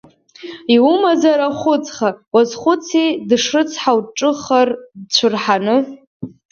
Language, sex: Abkhazian, female